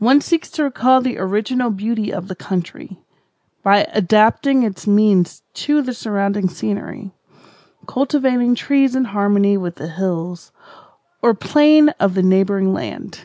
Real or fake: real